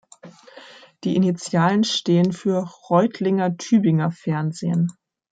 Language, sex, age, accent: German, female, 30-39, Deutschland Deutsch